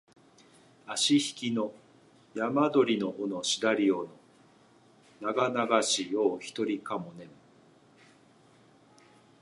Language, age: Japanese, 40-49